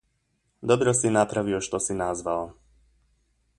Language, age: Croatian, 19-29